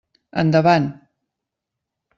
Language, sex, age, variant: Catalan, female, 50-59, Central